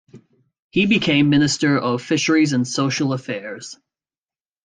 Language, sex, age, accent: English, male, 19-29, New Zealand English